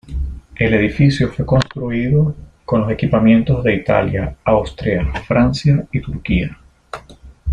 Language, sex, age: Spanish, male, 30-39